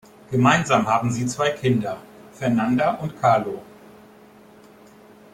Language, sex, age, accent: German, male, 50-59, Deutschland Deutsch